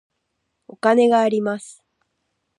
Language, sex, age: Japanese, female, under 19